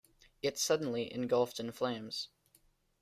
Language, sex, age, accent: English, male, 19-29, United States English